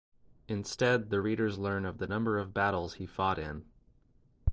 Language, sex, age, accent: English, male, 30-39, United States English